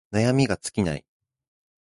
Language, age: Japanese, 19-29